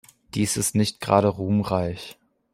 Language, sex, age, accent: German, male, under 19, Deutschland Deutsch